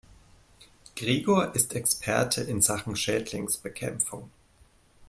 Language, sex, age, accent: German, male, 30-39, Deutschland Deutsch